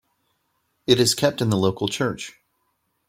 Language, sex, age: English, male, 30-39